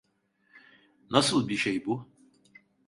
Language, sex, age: Turkish, male, 60-69